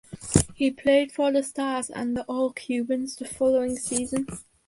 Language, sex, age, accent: English, female, under 19, England English